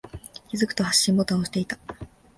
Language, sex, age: Japanese, female, 19-29